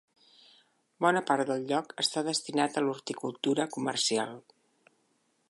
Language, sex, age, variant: Catalan, female, 60-69, Central